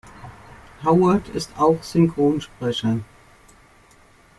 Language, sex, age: German, female, 60-69